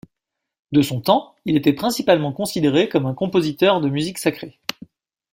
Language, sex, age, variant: French, male, 30-39, Français de métropole